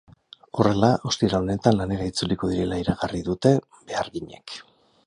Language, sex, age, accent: Basque, male, 50-59, Erdialdekoa edo Nafarra (Gipuzkoa, Nafarroa)